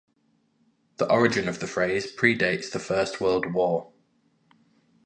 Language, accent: English, England English